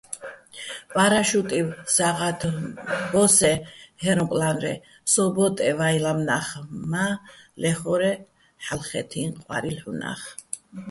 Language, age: Bats, 60-69